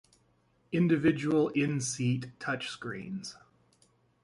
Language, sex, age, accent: English, male, 30-39, United States English